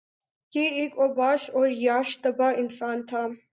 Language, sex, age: Urdu, female, 19-29